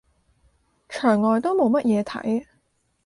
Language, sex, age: Cantonese, female, 19-29